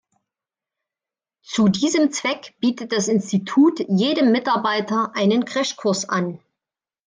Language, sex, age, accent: German, female, 40-49, Deutschland Deutsch